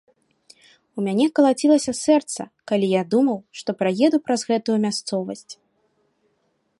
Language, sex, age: Belarusian, female, 19-29